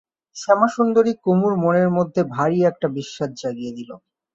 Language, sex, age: Bengali, male, 19-29